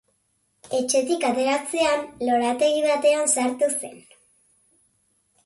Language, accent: Basque, Erdialdekoa edo Nafarra (Gipuzkoa, Nafarroa)